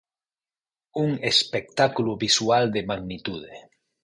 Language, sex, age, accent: Galician, male, 50-59, Normativo (estándar)